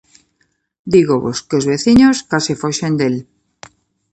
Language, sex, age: Galician, female, 50-59